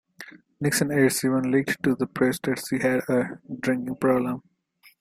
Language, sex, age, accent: English, male, 19-29, India and South Asia (India, Pakistan, Sri Lanka)